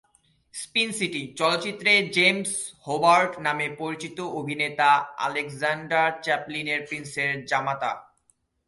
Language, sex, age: Bengali, male, 19-29